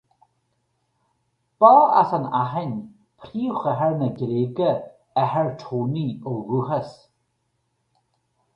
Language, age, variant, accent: Irish, 50-59, Gaeilge Uladh, Cainteoir dúchais, Gaeltacht